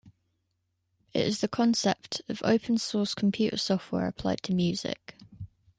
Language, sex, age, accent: English, female, 19-29, England English